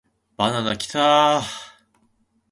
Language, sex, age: Japanese, male, 19-29